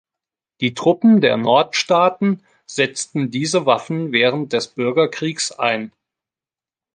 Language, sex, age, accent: German, male, 40-49, Deutschland Deutsch